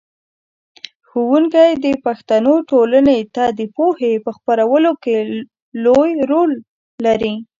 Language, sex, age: Pashto, female, under 19